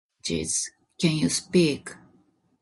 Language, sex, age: English, female, 50-59